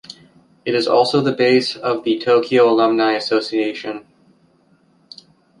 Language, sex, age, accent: English, male, 30-39, United States English